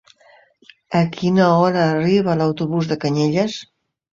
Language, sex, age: Catalan, female, 50-59